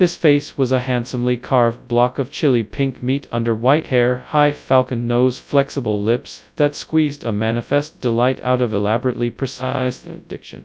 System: TTS, FastPitch